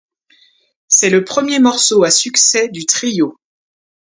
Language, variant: French, Français de métropole